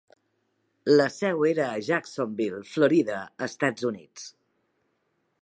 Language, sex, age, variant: Catalan, female, 50-59, Central